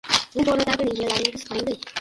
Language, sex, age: Uzbek, male, 19-29